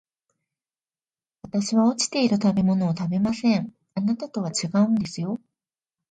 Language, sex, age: Japanese, female, 40-49